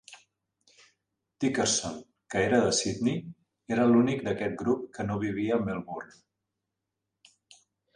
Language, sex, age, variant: Catalan, male, 40-49, Central